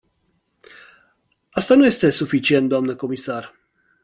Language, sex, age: Romanian, male, 30-39